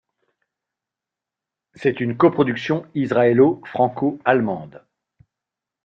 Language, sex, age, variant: French, male, 40-49, Français de métropole